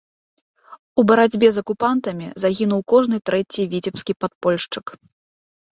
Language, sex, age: Belarusian, female, 30-39